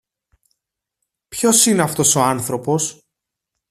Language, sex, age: Greek, male, 30-39